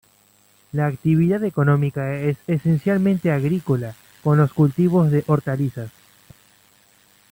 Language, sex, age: Spanish, male, 19-29